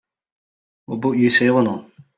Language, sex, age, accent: English, male, 19-29, Scottish English